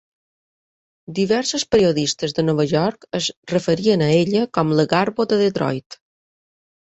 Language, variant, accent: Catalan, Balear, mallorquí